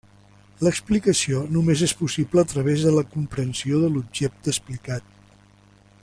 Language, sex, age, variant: Catalan, male, 60-69, Central